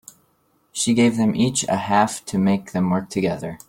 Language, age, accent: English, 19-29, United States English